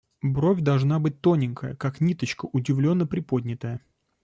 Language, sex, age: Russian, male, 30-39